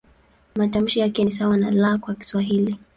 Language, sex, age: Swahili, female, 19-29